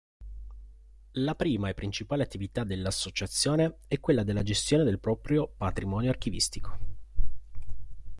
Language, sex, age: Italian, male, 30-39